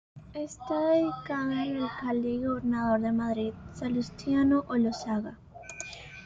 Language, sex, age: Spanish, female, under 19